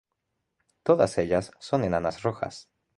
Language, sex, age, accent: Spanish, male, 19-29, España: Centro-Sur peninsular (Madrid, Toledo, Castilla-La Mancha)